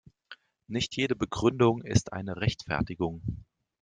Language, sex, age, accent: German, male, 30-39, Deutschland Deutsch